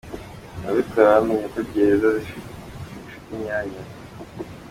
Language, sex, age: Kinyarwanda, male, under 19